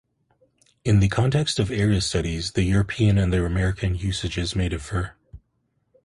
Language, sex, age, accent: English, male, 40-49, United States English